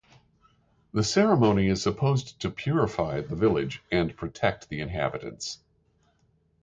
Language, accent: English, United States English